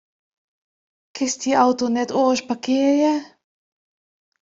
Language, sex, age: Western Frisian, female, 40-49